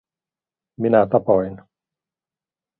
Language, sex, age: Finnish, male, 40-49